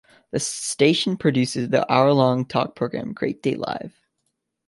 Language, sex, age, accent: English, male, under 19, United States English